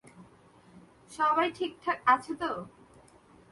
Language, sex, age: Bengali, female, 19-29